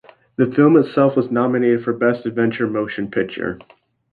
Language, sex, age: English, male, 19-29